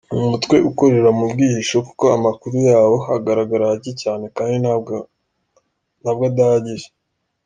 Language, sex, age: Kinyarwanda, male, under 19